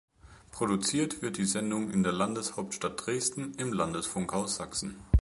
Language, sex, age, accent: German, male, 30-39, Deutschland Deutsch